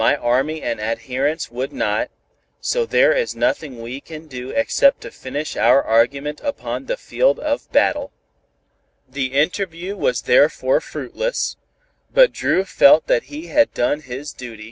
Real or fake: real